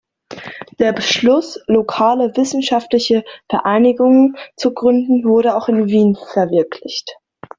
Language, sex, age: German, female, under 19